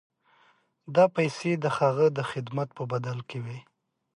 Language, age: Pashto, 30-39